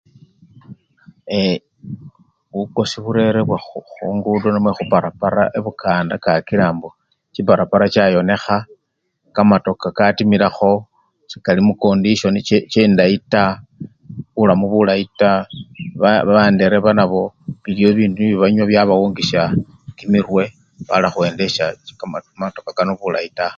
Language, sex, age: Luyia, male, 60-69